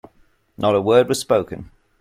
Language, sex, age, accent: English, male, 19-29, England English